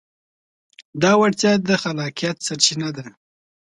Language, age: Pashto, 19-29